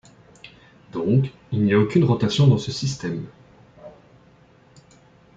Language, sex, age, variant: French, male, 19-29, Français de métropole